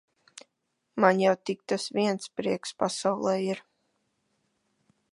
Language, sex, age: Latvian, female, 30-39